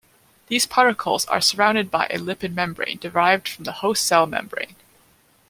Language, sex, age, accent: English, female, 19-29, Canadian English